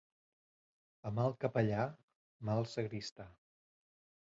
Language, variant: Catalan, Central